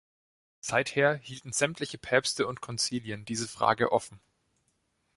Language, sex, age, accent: German, male, 19-29, Deutschland Deutsch